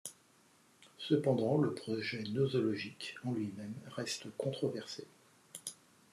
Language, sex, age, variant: French, male, 50-59, Français de métropole